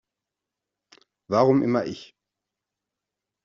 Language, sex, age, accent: German, male, 40-49, Deutschland Deutsch